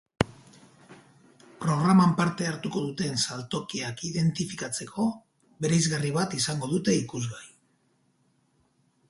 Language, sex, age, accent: Basque, male, 40-49, Mendebalekoa (Araba, Bizkaia, Gipuzkoako mendebaleko herri batzuk)